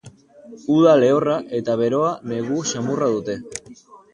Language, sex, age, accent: Basque, male, 19-29, Erdialdekoa edo Nafarra (Gipuzkoa, Nafarroa)